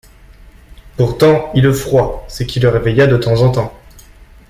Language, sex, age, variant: French, male, under 19, Français de métropole